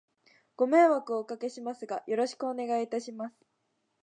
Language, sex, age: Japanese, female, 19-29